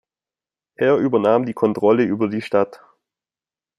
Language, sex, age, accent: German, male, 19-29, Deutschland Deutsch